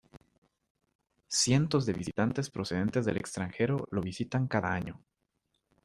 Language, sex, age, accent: Spanish, male, under 19, América central